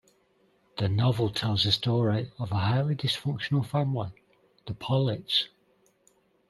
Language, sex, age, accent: English, male, 50-59, England English